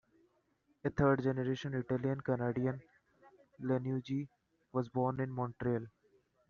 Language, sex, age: English, male, 19-29